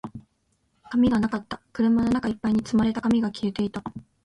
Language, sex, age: Japanese, female, 19-29